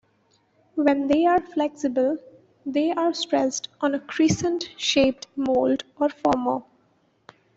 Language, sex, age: English, female, 19-29